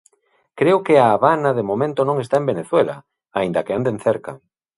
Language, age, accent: Galician, 40-49, Normativo (estándar)